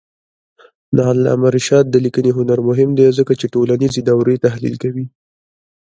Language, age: Pashto, 19-29